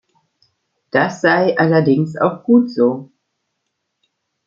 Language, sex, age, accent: German, female, 50-59, Deutschland Deutsch